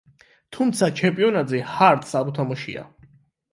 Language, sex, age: Georgian, male, 30-39